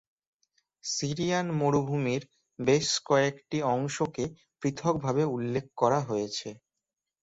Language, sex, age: Bengali, male, 19-29